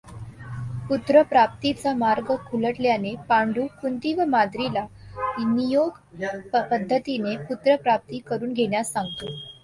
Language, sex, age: Marathi, female, under 19